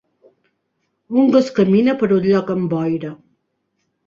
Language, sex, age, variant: Catalan, female, 30-39, Central